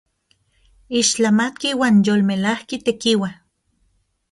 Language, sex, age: Central Puebla Nahuatl, female, 40-49